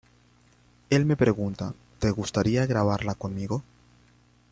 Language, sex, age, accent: Spanish, male, 19-29, Andino-Pacífico: Colombia, Perú, Ecuador, oeste de Bolivia y Venezuela andina